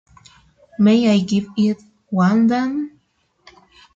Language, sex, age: English, female, 19-29